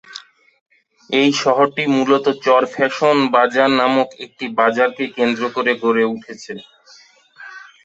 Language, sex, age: Bengali, male, 19-29